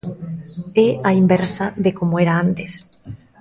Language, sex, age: Galician, female, 40-49